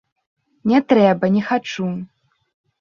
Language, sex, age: Belarusian, female, 19-29